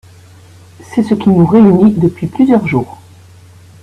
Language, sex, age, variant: French, female, 60-69, Français de métropole